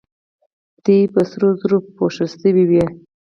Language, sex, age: Pashto, female, 19-29